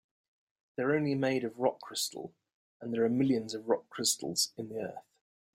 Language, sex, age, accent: English, male, 30-39, England English